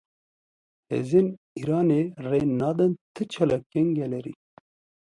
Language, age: Kurdish, 30-39